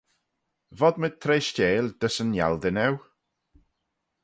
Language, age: Manx, 40-49